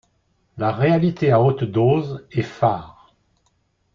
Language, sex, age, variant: French, male, 60-69, Français de métropole